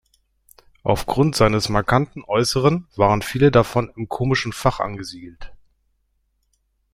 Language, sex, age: German, male, 30-39